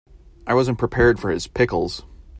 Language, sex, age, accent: English, male, 30-39, United States English